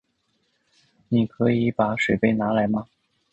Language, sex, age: Chinese, male, 30-39